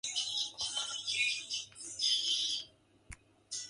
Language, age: English, 19-29